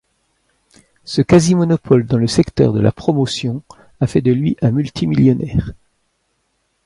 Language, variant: French, Français de métropole